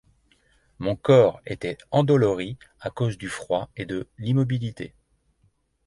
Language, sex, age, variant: French, male, 50-59, Français de métropole